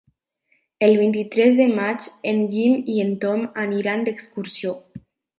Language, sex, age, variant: Catalan, female, 19-29, Nord-Occidental